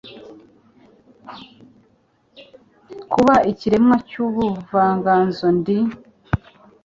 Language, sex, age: Kinyarwanda, male, 19-29